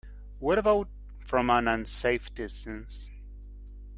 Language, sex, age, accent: English, male, 30-39, United States English